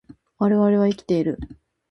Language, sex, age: Japanese, female, 19-29